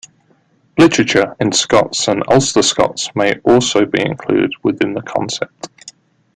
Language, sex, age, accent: English, male, 30-39, England English